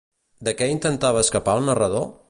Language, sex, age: Catalan, male, 40-49